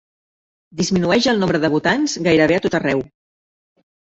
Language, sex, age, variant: Catalan, female, 40-49, Central